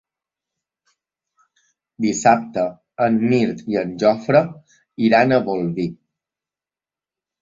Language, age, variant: Catalan, 19-29, Balear